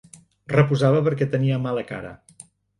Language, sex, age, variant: Catalan, male, 50-59, Septentrional